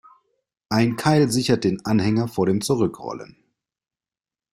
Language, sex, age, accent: German, male, 30-39, Deutschland Deutsch